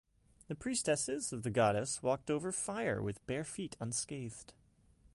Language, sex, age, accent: English, male, 19-29, United States English